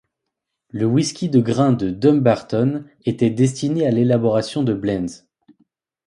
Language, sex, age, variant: French, male, 19-29, Français de métropole